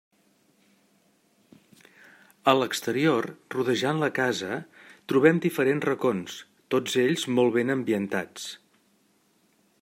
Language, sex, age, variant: Catalan, male, 60-69, Central